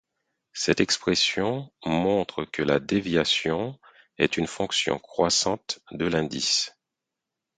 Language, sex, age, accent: French, male, 30-39, Français d’Haïti